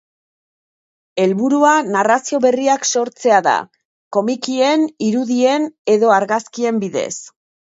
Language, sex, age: Basque, female, 50-59